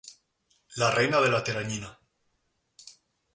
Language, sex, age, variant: Catalan, male, 19-29, Nord-Occidental